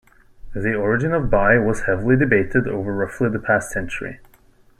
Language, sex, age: English, male, 19-29